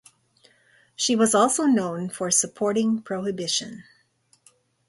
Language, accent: English, United States English